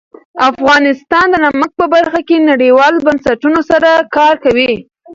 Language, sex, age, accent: Pashto, female, under 19, کندهاری لهجه